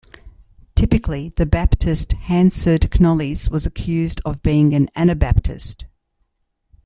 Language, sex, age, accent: English, female, 60-69, Australian English